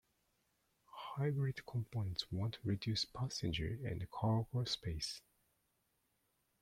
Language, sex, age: English, male, 40-49